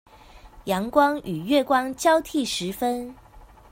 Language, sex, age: Chinese, female, 30-39